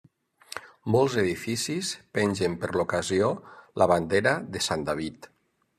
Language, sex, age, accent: Catalan, male, 50-59, valencià